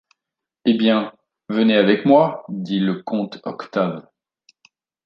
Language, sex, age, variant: French, male, 40-49, Français de métropole